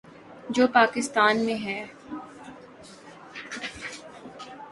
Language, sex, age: Urdu, female, 19-29